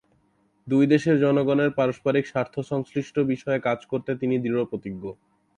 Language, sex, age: Bengali, male, 19-29